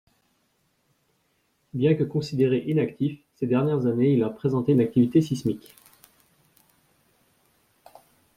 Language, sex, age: French, male, 30-39